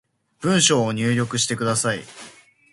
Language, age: Japanese, 19-29